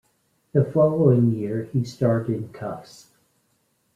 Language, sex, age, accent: English, male, 50-59, United States English